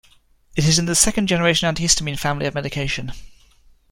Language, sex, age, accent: English, male, 30-39, England English